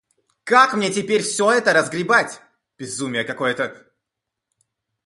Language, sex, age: Russian, male, under 19